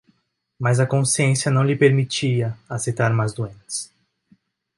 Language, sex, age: Portuguese, male, 19-29